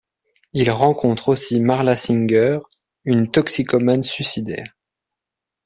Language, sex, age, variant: French, male, 30-39, Français de métropole